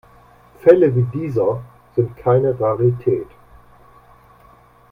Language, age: German, 60-69